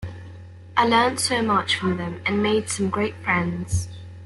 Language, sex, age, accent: English, female, under 19, England English